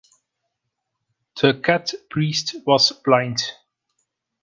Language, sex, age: English, male, 40-49